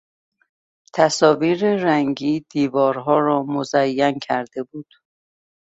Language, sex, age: Persian, female, 40-49